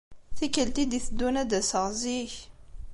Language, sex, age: Kabyle, female, 19-29